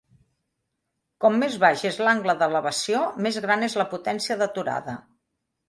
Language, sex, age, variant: Catalan, female, 50-59, Central